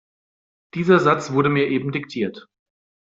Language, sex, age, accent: German, male, 30-39, Deutschland Deutsch